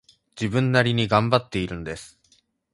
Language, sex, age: Japanese, male, 19-29